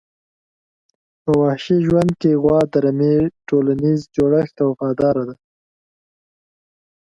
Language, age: Pashto, 19-29